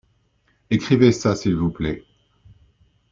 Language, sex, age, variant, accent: French, male, 50-59, Français d'Europe, Français de Belgique